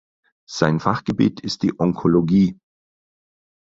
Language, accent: German, Deutschland Deutsch